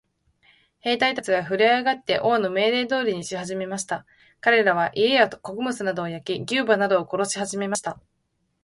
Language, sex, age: Japanese, female, 19-29